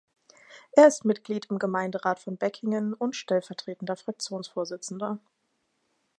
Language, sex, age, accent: German, female, 19-29, Deutschland Deutsch